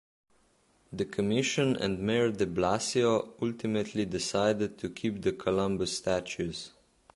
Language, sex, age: English, male, under 19